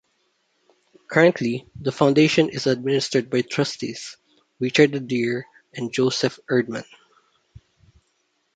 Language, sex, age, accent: English, male, 30-39, Filipino